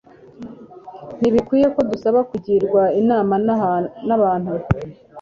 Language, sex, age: Kinyarwanda, female, 40-49